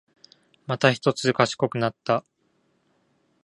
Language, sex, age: Japanese, male, 19-29